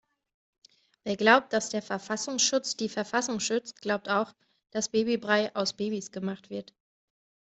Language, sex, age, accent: German, female, 30-39, Deutschland Deutsch